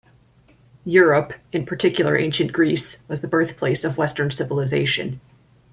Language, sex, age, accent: English, female, 19-29, United States English